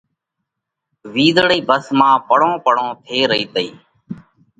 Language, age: Parkari Koli, 30-39